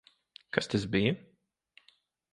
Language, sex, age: Latvian, male, 19-29